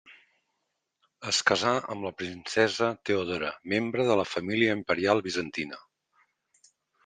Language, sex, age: Catalan, male, 40-49